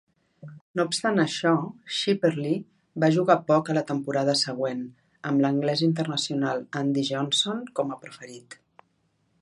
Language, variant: Catalan, Central